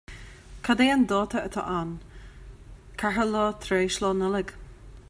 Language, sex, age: Irish, female, 40-49